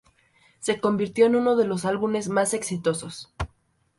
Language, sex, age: Spanish, female, under 19